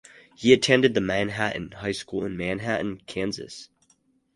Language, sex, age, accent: English, male, under 19, United States English